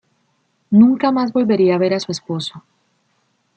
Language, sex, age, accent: Spanish, female, 30-39, Andino-Pacífico: Colombia, Perú, Ecuador, oeste de Bolivia y Venezuela andina